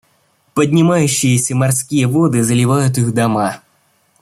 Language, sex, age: Russian, male, under 19